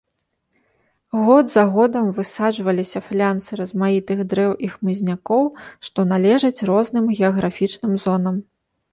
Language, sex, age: Belarusian, female, 30-39